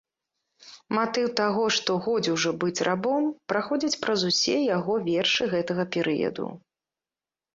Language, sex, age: Belarusian, female, 30-39